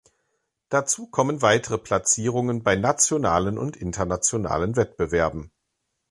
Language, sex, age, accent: German, male, 40-49, Deutschland Deutsch